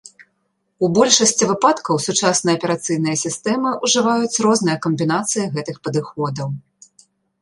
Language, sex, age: Belarusian, female, 30-39